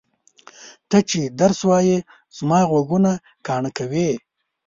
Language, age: Pashto, 30-39